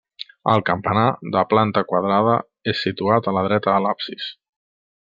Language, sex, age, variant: Catalan, male, 30-39, Central